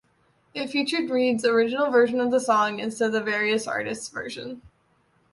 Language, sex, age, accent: English, female, 19-29, United States English